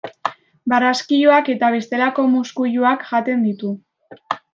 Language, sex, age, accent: Basque, female, under 19, Mendebalekoa (Araba, Bizkaia, Gipuzkoako mendebaleko herri batzuk)